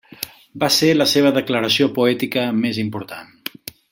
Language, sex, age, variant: Catalan, male, 50-59, Central